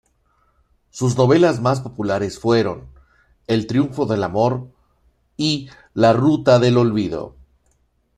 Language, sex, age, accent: Spanish, male, 50-59, México